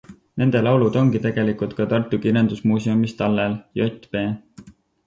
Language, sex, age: Estonian, male, 19-29